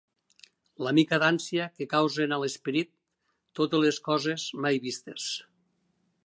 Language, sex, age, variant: Catalan, male, 60-69, Nord-Occidental